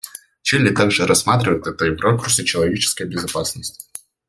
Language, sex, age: Russian, male, under 19